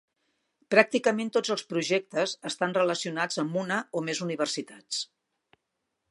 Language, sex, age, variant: Catalan, female, 60-69, Central